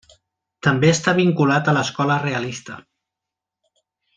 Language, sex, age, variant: Catalan, male, 40-49, Central